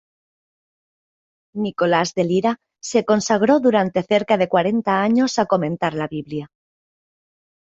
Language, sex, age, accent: Spanish, female, 30-39, España: Centro-Sur peninsular (Madrid, Toledo, Castilla-La Mancha)